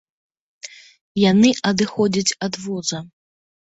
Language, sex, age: Belarusian, female, 30-39